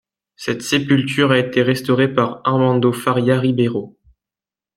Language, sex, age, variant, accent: French, male, 19-29, Français des départements et régions d'outre-mer, Français de La Réunion